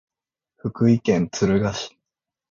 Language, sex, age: Japanese, male, 19-29